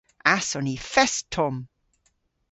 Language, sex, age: Cornish, female, 40-49